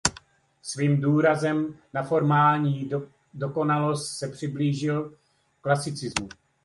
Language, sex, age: Czech, male, 50-59